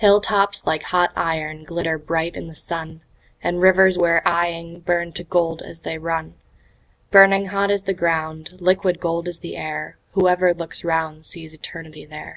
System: none